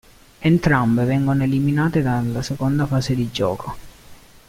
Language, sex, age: Italian, male, 19-29